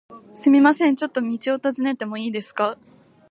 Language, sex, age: Japanese, female, 19-29